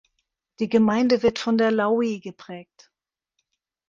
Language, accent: German, Deutschland Deutsch